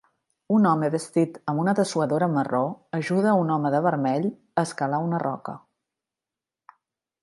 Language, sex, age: Catalan, female, 40-49